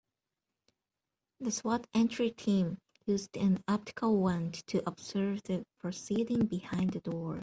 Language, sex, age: English, female, 19-29